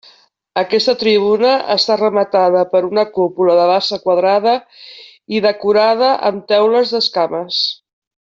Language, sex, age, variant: Catalan, female, 60-69, Nord-Occidental